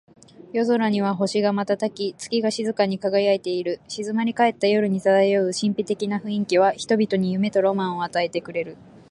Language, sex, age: Japanese, female, under 19